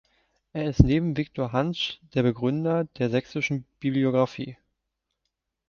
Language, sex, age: German, male, 19-29